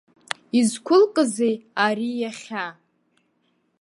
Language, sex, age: Abkhazian, female, under 19